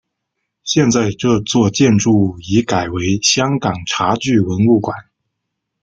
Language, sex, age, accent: Chinese, male, 19-29, 出生地：四川省